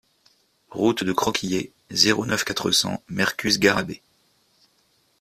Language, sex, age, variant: French, male, 40-49, Français de métropole